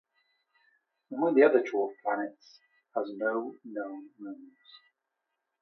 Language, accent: English, Welsh English